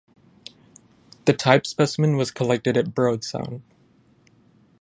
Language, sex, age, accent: English, male, 19-29, United States English